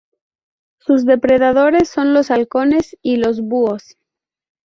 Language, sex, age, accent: Spanish, female, 19-29, México